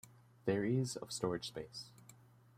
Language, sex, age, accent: English, male, 19-29, United States English